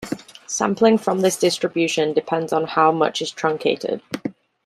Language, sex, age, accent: English, female, 30-39, England English